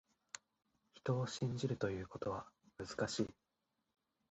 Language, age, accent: Japanese, 19-29, 標準語